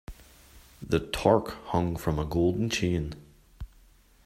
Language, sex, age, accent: English, male, 30-39, Irish English